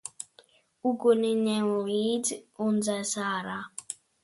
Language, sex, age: Latvian, female, 30-39